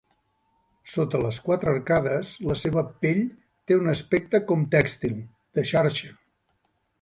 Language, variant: Catalan, Central